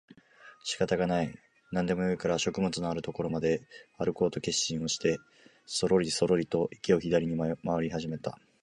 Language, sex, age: Japanese, male, 19-29